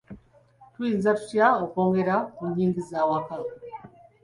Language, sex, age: Ganda, male, 19-29